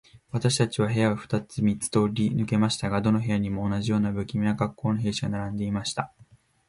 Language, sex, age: Japanese, male, 19-29